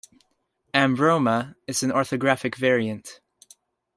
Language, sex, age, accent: English, male, 19-29, Canadian English